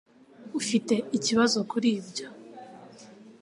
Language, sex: Kinyarwanda, female